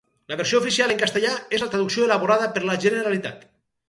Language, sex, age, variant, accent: Catalan, male, 50-59, Valencià meridional, valencià